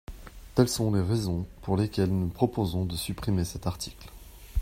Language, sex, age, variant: French, male, 40-49, Français de métropole